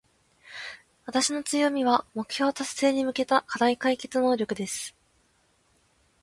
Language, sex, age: Japanese, female, under 19